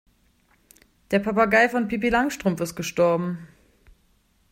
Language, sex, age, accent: German, female, 19-29, Deutschland Deutsch